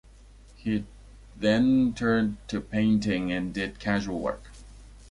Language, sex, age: English, male, 19-29